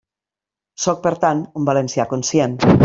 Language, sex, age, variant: Catalan, female, 50-59, Nord-Occidental